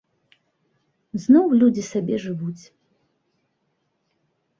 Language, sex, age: Belarusian, female, 40-49